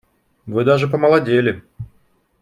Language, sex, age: Russian, male, 30-39